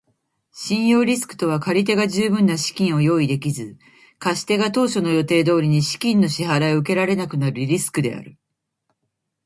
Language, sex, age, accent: Japanese, female, 50-59, 標準語; 東京